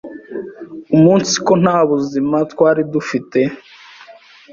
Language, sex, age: Kinyarwanda, male, 19-29